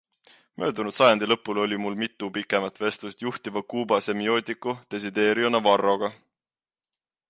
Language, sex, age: Estonian, male, 19-29